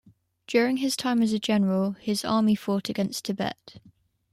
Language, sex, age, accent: English, female, 19-29, England English